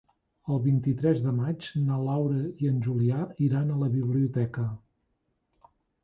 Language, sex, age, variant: Catalan, male, 40-49, Nord-Occidental